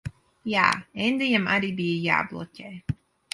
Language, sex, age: Latvian, female, 19-29